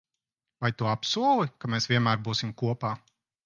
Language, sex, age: Latvian, male, 40-49